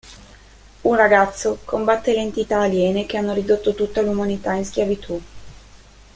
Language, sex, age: Italian, female, 19-29